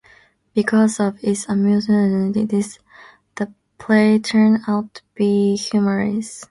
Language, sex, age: English, female, under 19